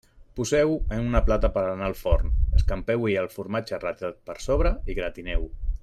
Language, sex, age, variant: Catalan, male, 40-49, Central